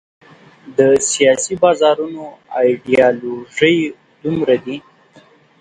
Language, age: Pashto, 19-29